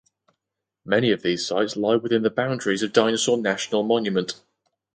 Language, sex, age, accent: English, male, under 19, England English